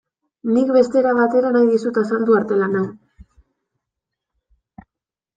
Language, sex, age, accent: Basque, female, 19-29, Mendebalekoa (Araba, Bizkaia, Gipuzkoako mendebaleko herri batzuk)